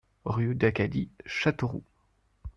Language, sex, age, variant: French, male, 19-29, Français de métropole